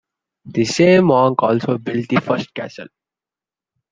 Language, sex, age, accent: English, male, 19-29, India and South Asia (India, Pakistan, Sri Lanka)